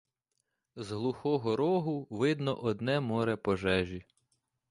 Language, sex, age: Ukrainian, male, 30-39